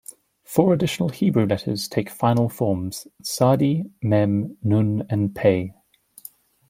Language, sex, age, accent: English, male, 19-29, England English